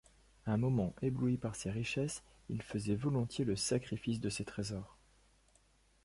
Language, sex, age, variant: French, male, 40-49, Français de métropole